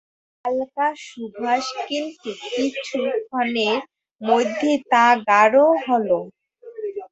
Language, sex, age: Bengali, female, 19-29